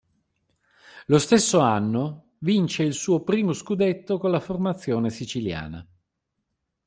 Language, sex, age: Italian, male, 50-59